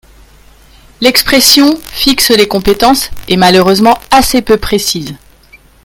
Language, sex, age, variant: French, male, 30-39, Français de métropole